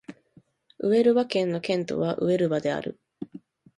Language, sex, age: Japanese, female, 19-29